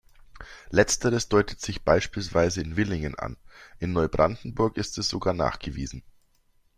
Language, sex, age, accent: German, male, 40-49, Deutschland Deutsch